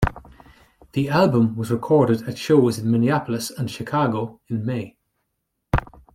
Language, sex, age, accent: English, male, 40-49, Irish English